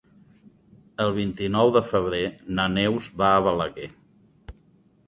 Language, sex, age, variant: Catalan, male, 50-59, Nord-Occidental